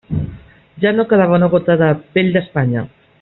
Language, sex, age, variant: Catalan, female, 40-49, Central